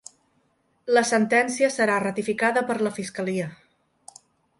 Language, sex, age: Catalan, female, 19-29